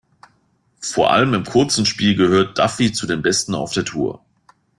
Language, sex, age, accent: German, male, 40-49, Deutschland Deutsch